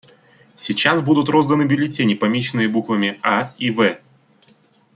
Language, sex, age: Russian, male, 19-29